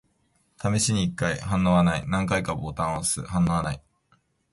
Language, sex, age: Japanese, male, 19-29